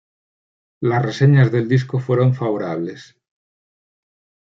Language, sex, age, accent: Spanish, male, 40-49, España: Norte peninsular (Asturias, Castilla y León, Cantabria, País Vasco, Navarra, Aragón, La Rioja, Guadalajara, Cuenca)